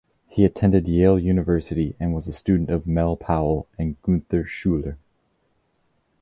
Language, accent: English, Canadian English